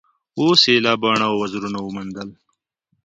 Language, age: Pashto, 30-39